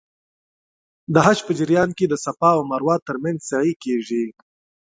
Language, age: Pashto, 19-29